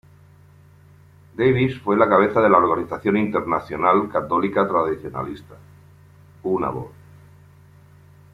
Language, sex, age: Spanish, male, 50-59